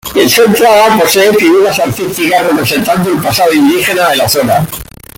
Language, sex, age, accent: Spanish, male, 60-69, España: Centro-Sur peninsular (Madrid, Toledo, Castilla-La Mancha)